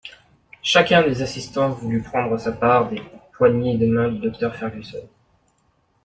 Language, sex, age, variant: French, male, 30-39, Français de métropole